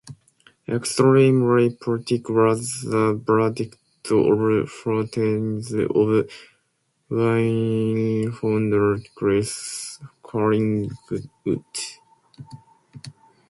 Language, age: English, 19-29